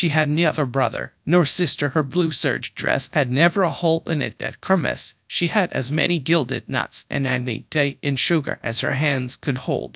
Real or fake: fake